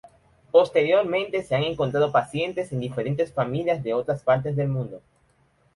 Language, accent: Spanish, Caribe: Cuba, Venezuela, Puerto Rico, República Dominicana, Panamá, Colombia caribeña, México caribeño, Costa del golfo de México